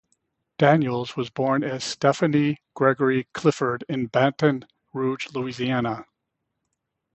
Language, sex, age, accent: English, male, 60-69, United States English